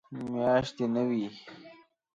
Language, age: Pashto, 30-39